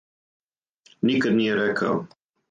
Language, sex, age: Serbian, male, 50-59